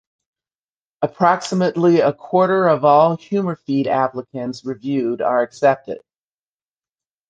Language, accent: English, United States English